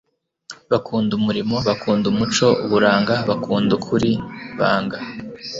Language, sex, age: Kinyarwanda, male, 19-29